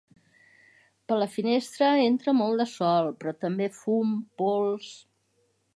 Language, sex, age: Catalan, female, 60-69